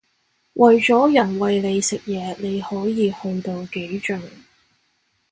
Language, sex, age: Cantonese, female, 19-29